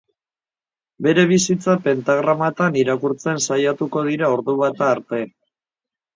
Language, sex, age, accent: Basque, female, 50-59, Mendebalekoa (Araba, Bizkaia, Gipuzkoako mendebaleko herri batzuk)